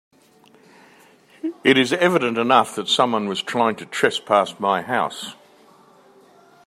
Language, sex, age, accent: English, male, 70-79, Australian English